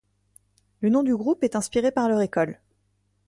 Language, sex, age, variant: French, female, 19-29, Français de métropole